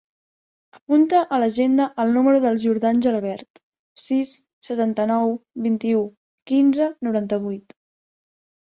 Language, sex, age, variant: Catalan, female, under 19, Central